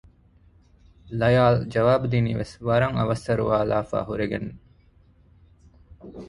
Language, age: Divehi, 30-39